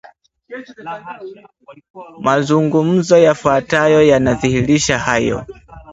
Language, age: Swahili, 19-29